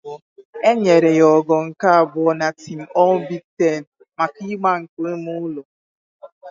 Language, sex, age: Igbo, female, 19-29